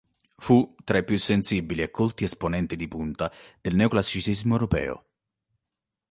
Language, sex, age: Italian, male, 19-29